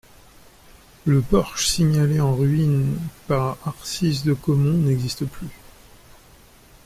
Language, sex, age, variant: French, male, 40-49, Français de métropole